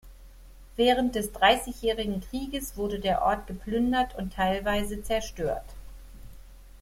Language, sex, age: German, female, 50-59